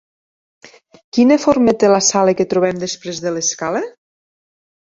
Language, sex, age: Catalan, female, 30-39